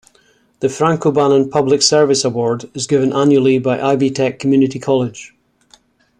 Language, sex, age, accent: English, male, 60-69, Scottish English